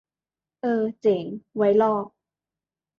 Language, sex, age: Thai, female, 19-29